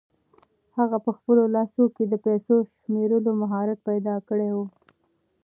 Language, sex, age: Pashto, female, 19-29